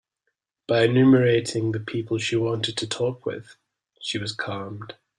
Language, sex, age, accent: English, male, 30-39, Scottish English